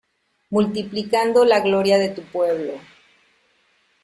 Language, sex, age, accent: Spanish, female, 50-59, México